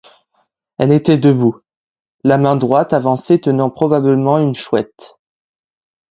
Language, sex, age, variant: French, male, under 19, Français de métropole